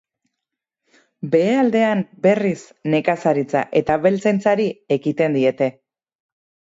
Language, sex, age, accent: Basque, female, 30-39, Erdialdekoa edo Nafarra (Gipuzkoa, Nafarroa)